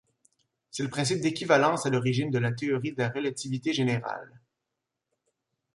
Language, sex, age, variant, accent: French, male, 19-29, Français d'Amérique du Nord, Français du Canada